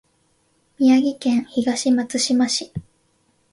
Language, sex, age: Japanese, female, 19-29